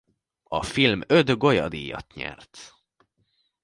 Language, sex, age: Hungarian, male, under 19